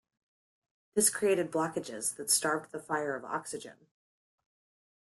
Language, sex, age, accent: English, female, 30-39, United States English